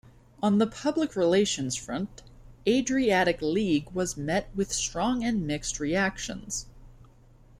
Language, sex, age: English, female, 19-29